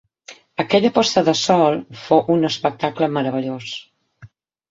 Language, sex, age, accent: Catalan, female, 50-59, balear; central